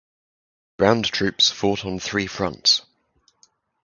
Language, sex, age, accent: English, male, 19-29, England English